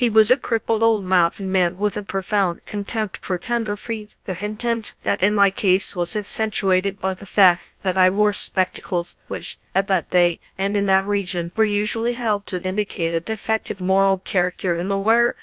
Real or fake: fake